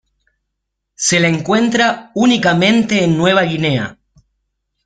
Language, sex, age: Spanish, male, 40-49